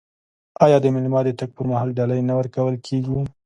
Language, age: Pashto, 30-39